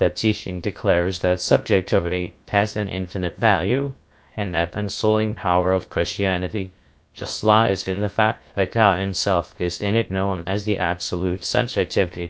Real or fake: fake